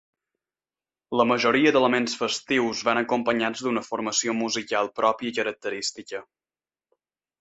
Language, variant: Catalan, Balear